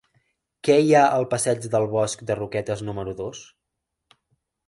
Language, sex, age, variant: Catalan, male, 19-29, Central